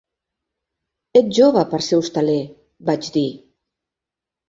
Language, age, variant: Catalan, 50-59, Central